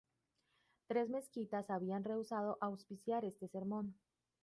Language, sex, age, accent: Spanish, female, 30-39, Andino-Pacífico: Colombia, Perú, Ecuador, oeste de Bolivia y Venezuela andina